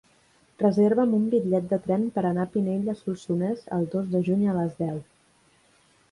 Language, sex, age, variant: Catalan, female, 19-29, Central